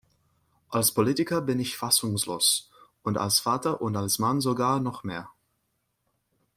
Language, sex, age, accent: German, male, 19-29, Deutschland Deutsch